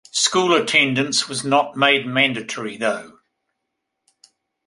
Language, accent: English, New Zealand English